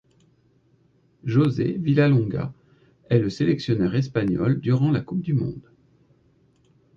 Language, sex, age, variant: French, male, 30-39, Français de métropole